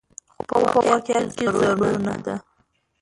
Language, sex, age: Pashto, female, under 19